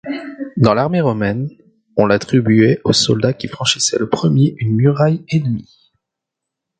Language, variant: French, Français de métropole